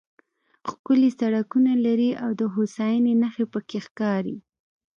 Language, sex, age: Pashto, female, 19-29